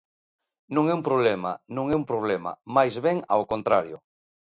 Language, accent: Galician, Oriental (común en zona oriental)